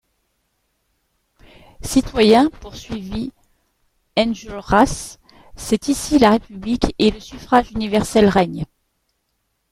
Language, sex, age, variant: French, female, 40-49, Français de métropole